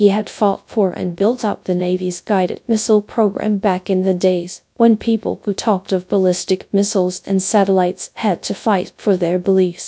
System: TTS, GradTTS